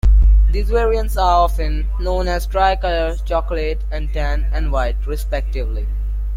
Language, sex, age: English, male, under 19